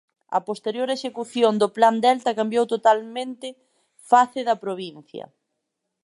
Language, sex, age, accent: Galician, female, 19-29, Atlántico (seseo e gheada)